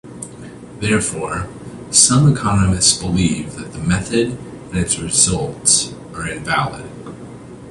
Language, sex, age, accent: English, male, 19-29, United States English